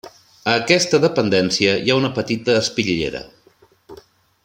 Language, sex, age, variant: Catalan, male, 40-49, Central